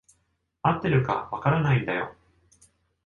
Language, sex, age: Japanese, male, 30-39